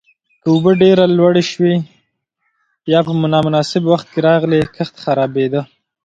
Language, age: Pashto, 19-29